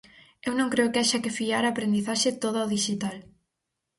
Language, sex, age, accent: Galician, female, 19-29, Normativo (estándar)